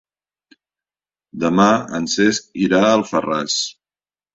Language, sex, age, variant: Catalan, male, 60-69, Central